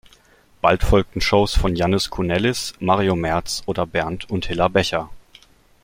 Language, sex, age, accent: German, male, 19-29, Deutschland Deutsch